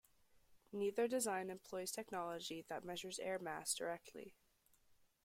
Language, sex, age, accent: English, female, under 19, United States English